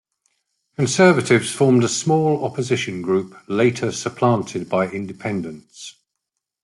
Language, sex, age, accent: English, male, 70-79, England English